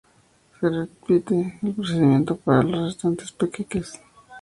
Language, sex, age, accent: Spanish, male, 19-29, México